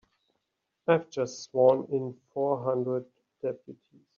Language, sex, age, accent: English, male, 30-39, United States English